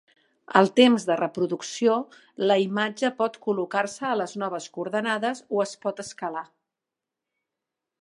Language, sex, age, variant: Catalan, female, 50-59, Central